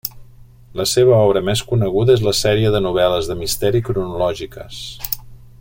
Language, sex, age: Catalan, male, 50-59